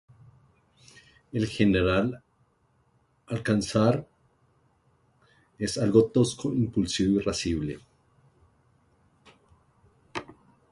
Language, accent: Spanish, Andino-Pacífico: Colombia, Perú, Ecuador, oeste de Bolivia y Venezuela andina